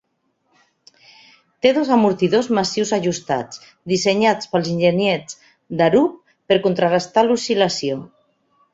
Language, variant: Catalan, Central